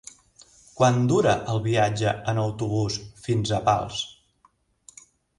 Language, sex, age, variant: Catalan, male, 40-49, Central